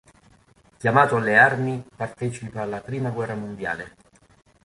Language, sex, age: Italian, male, 50-59